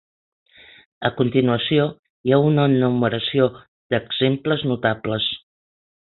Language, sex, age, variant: Catalan, female, 60-69, Central